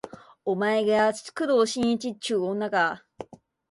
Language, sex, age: Japanese, female, 19-29